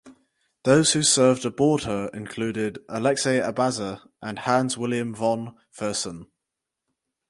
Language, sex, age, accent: English, male, 19-29, England English